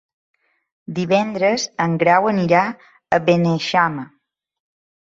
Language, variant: Catalan, Balear